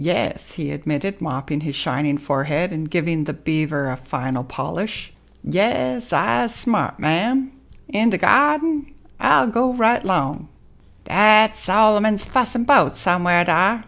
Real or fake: real